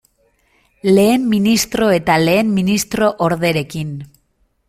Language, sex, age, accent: Basque, female, 19-29, Mendebalekoa (Araba, Bizkaia, Gipuzkoako mendebaleko herri batzuk)